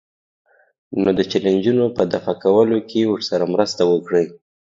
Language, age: Pashto, 30-39